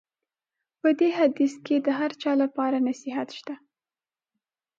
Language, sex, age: Pashto, female, 19-29